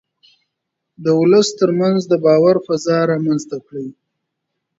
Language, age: Pashto, 30-39